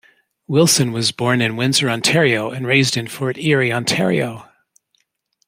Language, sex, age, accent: English, male, 60-69, United States English